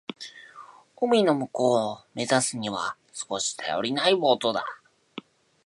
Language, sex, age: Japanese, male, 19-29